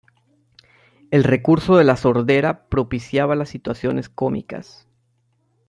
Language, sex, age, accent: Spanish, male, 30-39, América central